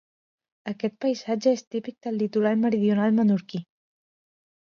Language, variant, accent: Catalan, Central, central